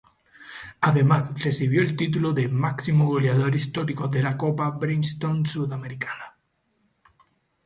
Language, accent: Spanish, Caribe: Cuba, Venezuela, Puerto Rico, República Dominicana, Panamá, Colombia caribeña, México caribeño, Costa del golfo de México